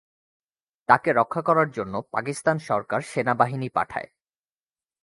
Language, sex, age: Bengali, male, 19-29